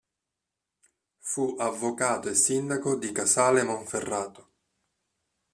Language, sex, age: Italian, male, 19-29